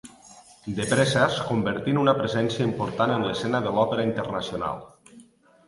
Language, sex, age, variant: Catalan, male, 40-49, Nord-Occidental